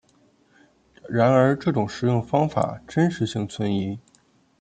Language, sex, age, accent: Chinese, male, 30-39, 出生地：黑龙江省